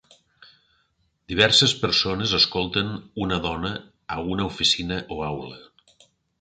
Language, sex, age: Catalan, male, 50-59